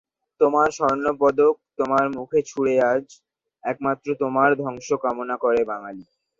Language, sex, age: Bengali, male, 19-29